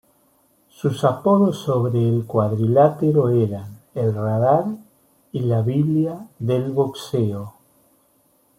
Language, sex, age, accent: Spanish, male, 50-59, Rioplatense: Argentina, Uruguay, este de Bolivia, Paraguay